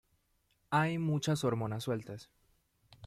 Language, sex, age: Spanish, male, 19-29